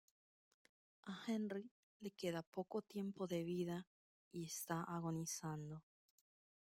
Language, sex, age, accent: Spanish, female, 30-39, Rioplatense: Argentina, Uruguay, este de Bolivia, Paraguay